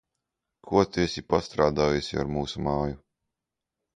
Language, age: Latvian, 19-29